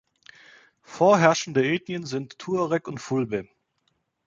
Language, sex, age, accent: German, male, 30-39, Deutschland Deutsch